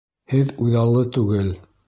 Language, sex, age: Bashkir, male, 60-69